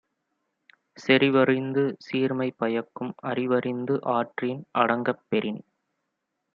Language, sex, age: Tamil, male, 19-29